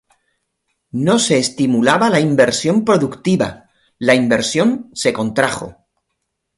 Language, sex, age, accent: Spanish, male, 50-59, España: Sur peninsular (Andalucia, Extremadura, Murcia)